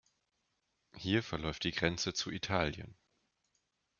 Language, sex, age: German, male, 19-29